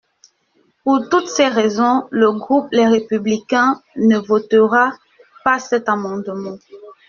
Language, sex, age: French, female, 19-29